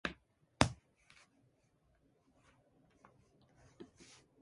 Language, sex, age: English, female, 19-29